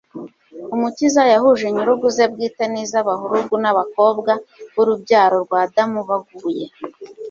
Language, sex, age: Kinyarwanda, female, 30-39